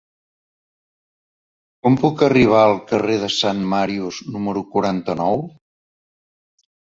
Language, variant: Catalan, Central